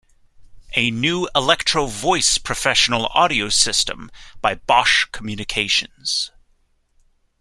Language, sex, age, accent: English, male, 19-29, United States English